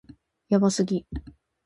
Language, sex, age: Japanese, female, 19-29